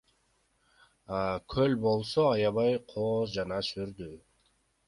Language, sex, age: Kyrgyz, male, 19-29